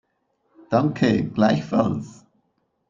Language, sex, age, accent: German, male, 40-49, Schweizerdeutsch